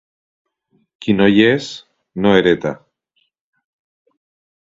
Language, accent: Catalan, valencià